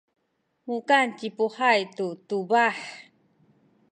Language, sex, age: Sakizaya, female, 50-59